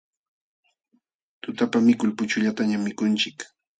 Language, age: Jauja Wanca Quechua, 40-49